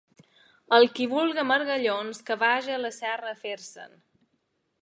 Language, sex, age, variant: Catalan, female, 19-29, Balear